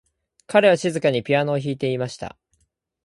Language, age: Japanese, 19-29